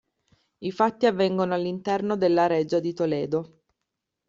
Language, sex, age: Italian, female, 30-39